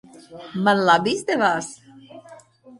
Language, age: Latvian, 60-69